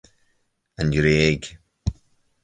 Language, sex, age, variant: Irish, male, 30-39, Gaeilge Uladh